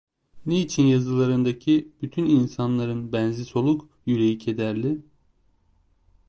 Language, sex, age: Turkish, male, 19-29